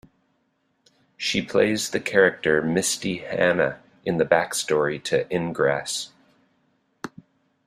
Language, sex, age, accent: English, male, 50-59, United States English